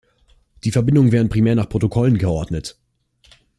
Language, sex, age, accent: German, male, under 19, Deutschland Deutsch